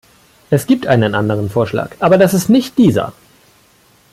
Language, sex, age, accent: German, male, 19-29, Deutschland Deutsch